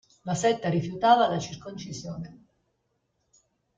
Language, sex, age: Italian, female, 60-69